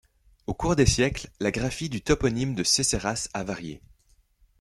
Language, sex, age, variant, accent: French, male, 19-29, Français d'Europe, Français de Belgique